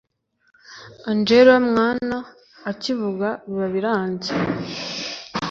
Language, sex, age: Kinyarwanda, female, under 19